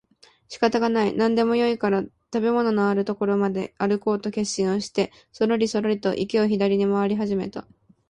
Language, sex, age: Japanese, female, 19-29